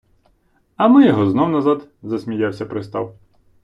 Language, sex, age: Ukrainian, male, 30-39